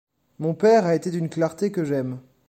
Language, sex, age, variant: French, male, under 19, Français de métropole